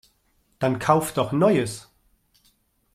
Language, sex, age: German, male, 50-59